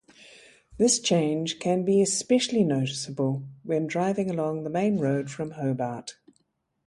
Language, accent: English, New Zealand English